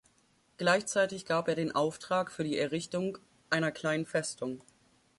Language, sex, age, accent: German, female, 19-29, Deutschland Deutsch